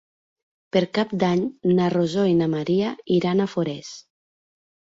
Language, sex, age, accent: Catalan, female, 19-29, central; nord-occidental